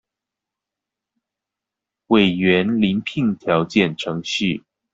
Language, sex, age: Chinese, male, 19-29